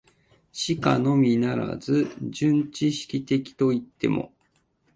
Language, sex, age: Japanese, male, 40-49